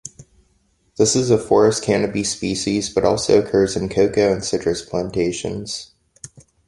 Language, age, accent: English, 30-39, United States English